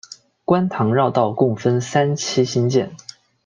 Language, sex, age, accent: Chinese, male, 19-29, 出生地：广东省